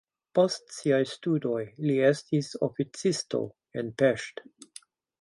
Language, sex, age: Esperanto, male, 70-79